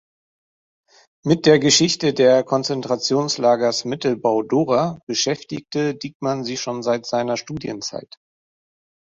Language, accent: German, Deutschland Deutsch